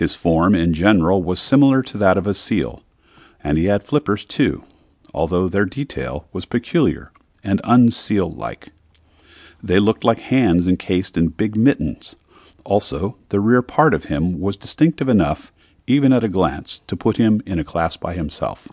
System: none